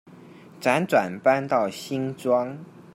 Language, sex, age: Chinese, male, 19-29